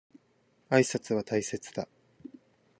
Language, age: Japanese, 19-29